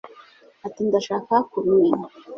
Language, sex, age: Kinyarwanda, female, 30-39